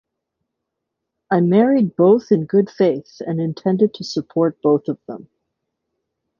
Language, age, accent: English, 40-49, United States English